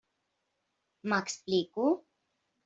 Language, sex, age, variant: Catalan, female, 40-49, Central